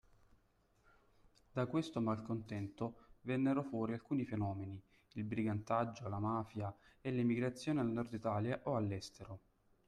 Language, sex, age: Italian, male, 30-39